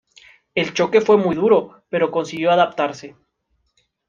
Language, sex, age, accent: Spanish, male, 19-29, México